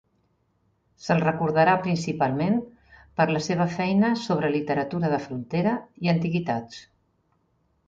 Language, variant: Catalan, Central